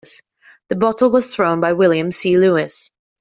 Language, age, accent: English, 30-39, England English